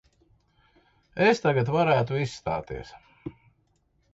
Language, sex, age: Latvian, male, 50-59